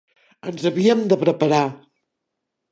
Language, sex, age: Catalan, female, 60-69